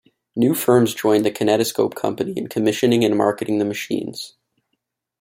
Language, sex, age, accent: English, male, 19-29, Canadian English